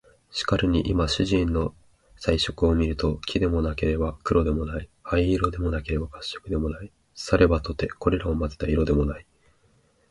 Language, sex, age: Japanese, male, 19-29